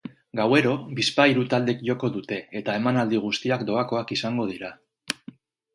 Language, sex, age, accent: Basque, male, 30-39, Mendebalekoa (Araba, Bizkaia, Gipuzkoako mendebaleko herri batzuk)